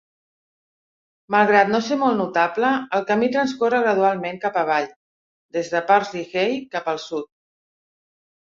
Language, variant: Catalan, Central